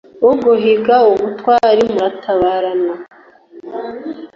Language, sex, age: Kinyarwanda, female, 40-49